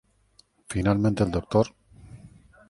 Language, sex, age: Spanish, male, 40-49